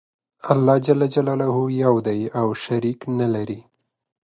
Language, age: Pashto, 30-39